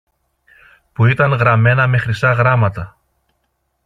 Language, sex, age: Greek, male, 40-49